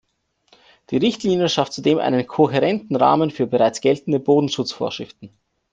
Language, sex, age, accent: German, male, 19-29, Österreichisches Deutsch